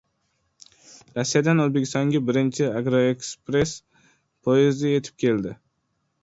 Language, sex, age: Uzbek, male, under 19